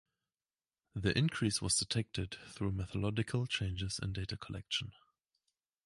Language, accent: English, England English